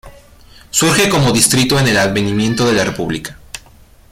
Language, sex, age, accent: Spanish, male, 19-29, México